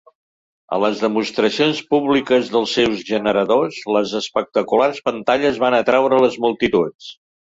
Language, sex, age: Catalan, male, 70-79